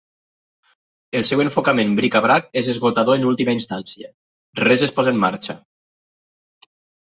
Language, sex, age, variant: Catalan, male, 50-59, Nord-Occidental